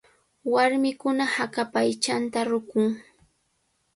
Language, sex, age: Cajatambo North Lima Quechua, female, 19-29